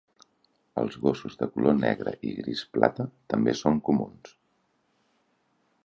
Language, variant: Catalan, Nord-Occidental